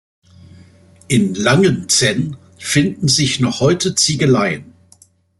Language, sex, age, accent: German, male, 60-69, Deutschland Deutsch